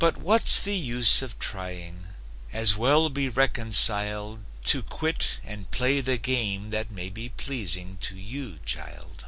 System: none